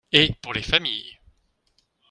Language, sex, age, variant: French, male, 40-49, Français de métropole